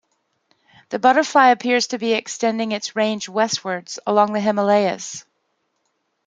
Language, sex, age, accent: English, female, 50-59, United States English